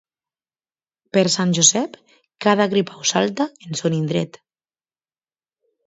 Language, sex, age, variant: Catalan, female, 30-39, Valencià septentrional